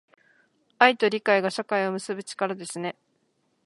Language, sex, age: Japanese, female, 19-29